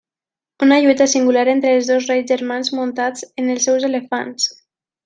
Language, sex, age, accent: Catalan, female, 19-29, valencià